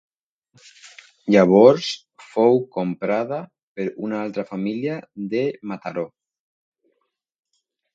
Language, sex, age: Catalan, male, 30-39